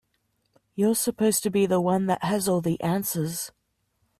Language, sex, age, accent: English, female, 30-39, Australian English